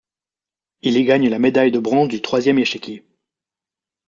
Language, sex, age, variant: French, male, 19-29, Français de métropole